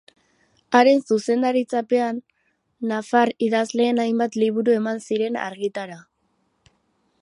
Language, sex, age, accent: Basque, female, under 19, Erdialdekoa edo Nafarra (Gipuzkoa, Nafarroa)